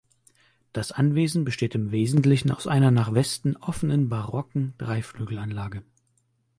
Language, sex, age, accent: German, male, 19-29, Deutschland Deutsch